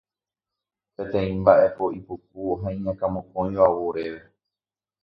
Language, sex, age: Guarani, male, 30-39